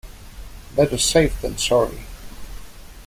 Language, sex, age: English, male, 30-39